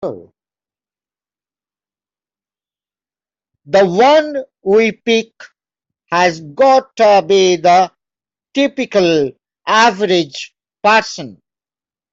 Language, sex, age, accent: English, male, 40-49, India and South Asia (India, Pakistan, Sri Lanka)